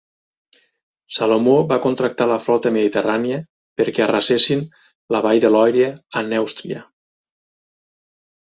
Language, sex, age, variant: Catalan, male, 40-49, Nord-Occidental